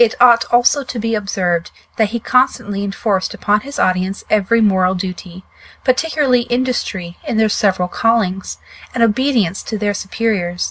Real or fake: real